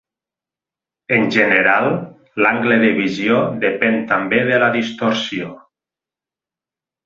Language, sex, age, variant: Catalan, male, 40-49, Nord-Occidental